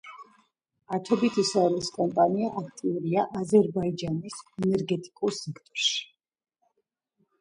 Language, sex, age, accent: Georgian, female, 40-49, ჩვეულებრივი